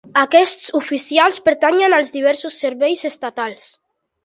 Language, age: Catalan, under 19